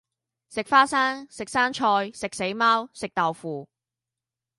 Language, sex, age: Cantonese, female, 19-29